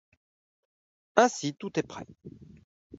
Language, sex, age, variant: French, male, 40-49, Français de métropole